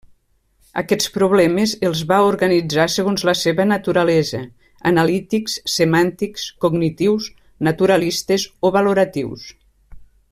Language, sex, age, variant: Catalan, female, 50-59, Nord-Occidental